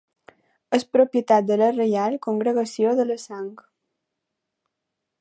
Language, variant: Catalan, Balear